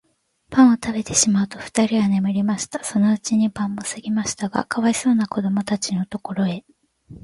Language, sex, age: Japanese, female, 19-29